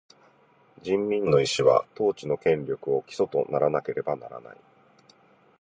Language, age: Japanese, 50-59